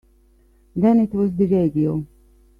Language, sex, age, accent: English, female, 50-59, Australian English